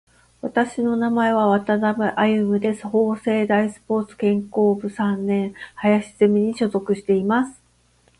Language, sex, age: Japanese, female, 50-59